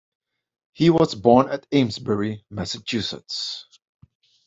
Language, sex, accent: English, male, England English